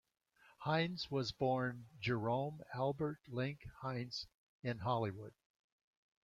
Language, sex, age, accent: English, male, 80-89, United States English